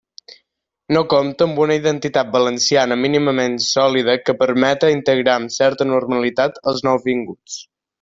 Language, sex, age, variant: Catalan, male, under 19, Balear